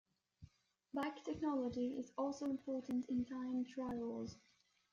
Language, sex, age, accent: English, female, under 19, England English